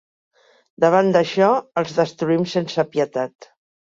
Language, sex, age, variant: Catalan, female, 60-69, Central